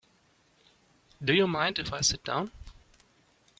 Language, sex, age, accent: English, male, 30-39, England English